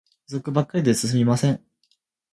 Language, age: Japanese, 19-29